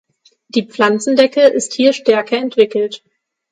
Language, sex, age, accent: German, female, 19-29, Deutschland Deutsch; Hochdeutsch